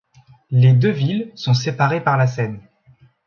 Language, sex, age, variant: French, male, 19-29, Français de métropole